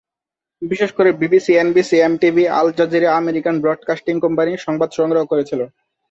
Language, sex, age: Bengali, male, 19-29